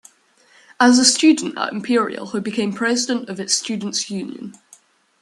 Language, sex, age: English, male, under 19